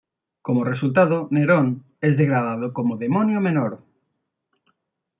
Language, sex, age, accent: Spanish, male, 40-49, España: Norte peninsular (Asturias, Castilla y León, Cantabria, País Vasco, Navarra, Aragón, La Rioja, Guadalajara, Cuenca)